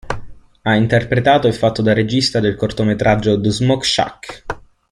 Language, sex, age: Italian, male, under 19